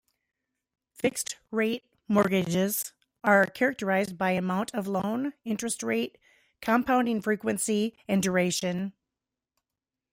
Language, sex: English, female